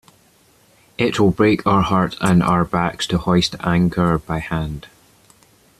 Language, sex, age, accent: English, male, under 19, Scottish English